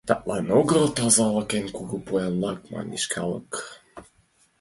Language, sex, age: Mari, male, under 19